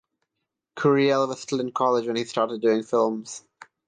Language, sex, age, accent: English, male, 19-29, India and South Asia (India, Pakistan, Sri Lanka)